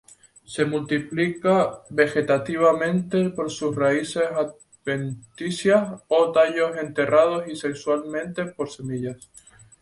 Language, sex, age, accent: Spanish, male, 19-29, España: Islas Canarias